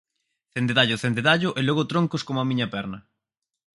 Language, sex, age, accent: Galician, male, 19-29, Oriental (común en zona oriental); Normativo (estándar)